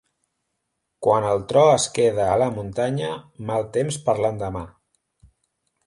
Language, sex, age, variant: Catalan, male, 30-39, Central